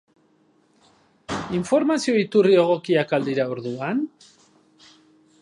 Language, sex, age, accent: Basque, male, 40-49, Mendebalekoa (Araba, Bizkaia, Gipuzkoako mendebaleko herri batzuk)